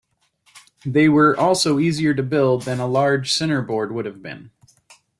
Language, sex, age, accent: English, male, 40-49, United States English